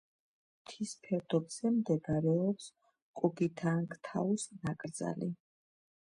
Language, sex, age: Georgian, female, 50-59